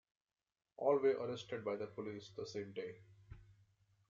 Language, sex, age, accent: English, male, 30-39, India and South Asia (India, Pakistan, Sri Lanka)